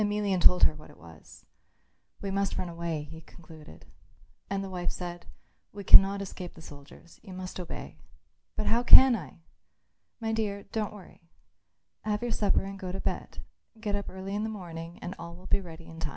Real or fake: real